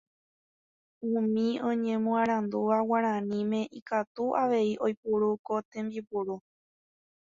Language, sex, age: Guarani, female, 19-29